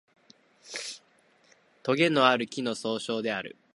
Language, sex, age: Japanese, female, 19-29